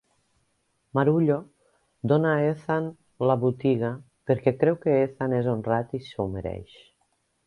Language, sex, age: Catalan, female, 50-59